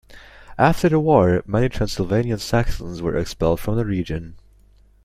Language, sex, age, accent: English, male, 19-29, England English